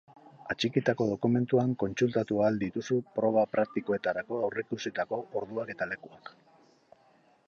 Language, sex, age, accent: Basque, male, 50-59, Mendebalekoa (Araba, Bizkaia, Gipuzkoako mendebaleko herri batzuk)